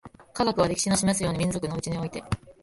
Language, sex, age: Japanese, female, 19-29